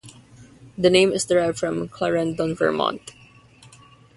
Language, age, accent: English, 19-29, United States English; Filipino